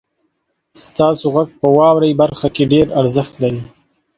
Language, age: Pashto, under 19